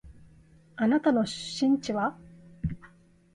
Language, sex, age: Japanese, female, 30-39